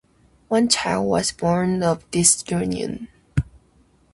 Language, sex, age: English, female, 19-29